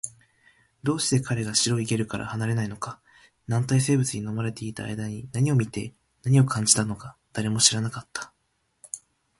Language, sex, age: Japanese, male, 19-29